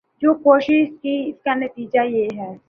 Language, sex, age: Urdu, male, 19-29